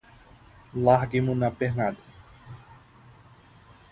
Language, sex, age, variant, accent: Portuguese, male, 19-29, Portuguese (Brasil), Nordestino